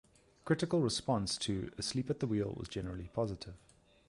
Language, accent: English, Southern African (South Africa, Zimbabwe, Namibia)